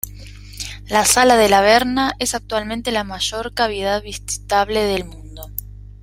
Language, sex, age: Spanish, female, 19-29